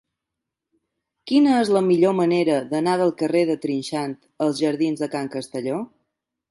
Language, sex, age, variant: Catalan, female, 50-59, Balear